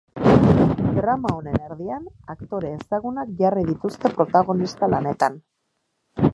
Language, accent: Basque, Erdialdekoa edo Nafarra (Gipuzkoa, Nafarroa)